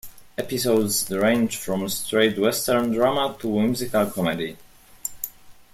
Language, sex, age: English, male, 19-29